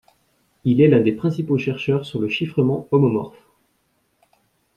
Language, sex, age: French, male, 30-39